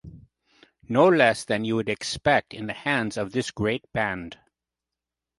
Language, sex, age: English, male, 50-59